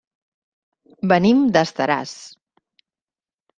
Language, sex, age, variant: Catalan, female, 40-49, Central